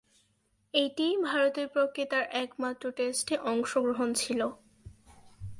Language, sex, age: Bengali, female, under 19